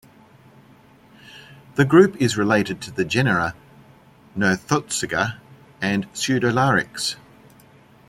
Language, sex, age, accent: English, male, 50-59, Australian English